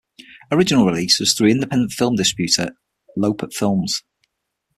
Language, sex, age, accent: English, male, 40-49, England English